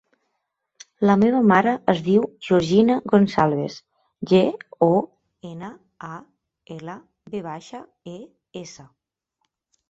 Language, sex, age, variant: Catalan, female, 30-39, Central